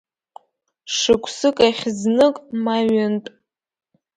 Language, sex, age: Abkhazian, female, under 19